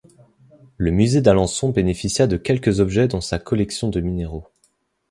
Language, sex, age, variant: French, male, 19-29, Français de métropole